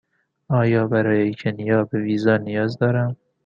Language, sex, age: Persian, male, 19-29